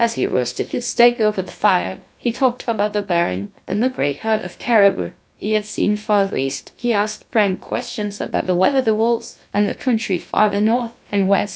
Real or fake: fake